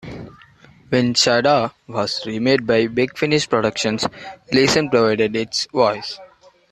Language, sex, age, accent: English, male, under 19, India and South Asia (India, Pakistan, Sri Lanka)